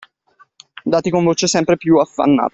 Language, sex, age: Italian, male, 19-29